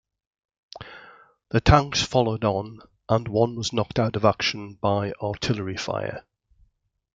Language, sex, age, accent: English, male, 60-69, England English